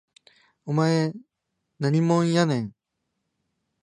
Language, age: Japanese, 19-29